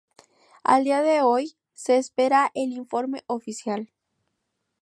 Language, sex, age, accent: Spanish, female, under 19, México